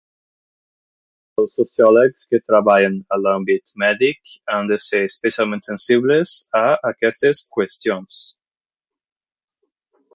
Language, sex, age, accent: Catalan, male, 19-29, central; aprenent (recent, des d'altres llengües)